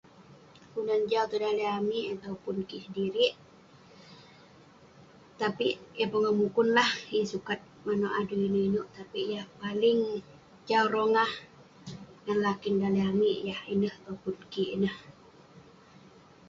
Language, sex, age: Western Penan, female, under 19